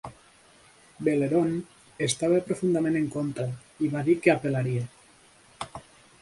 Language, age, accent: Catalan, 30-39, occidental